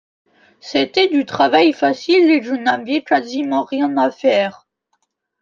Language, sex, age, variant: French, male, under 19, Français de métropole